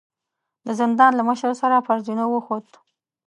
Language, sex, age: Pashto, female, 30-39